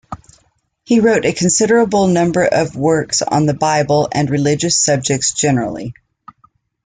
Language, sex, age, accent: English, female, 50-59, United States English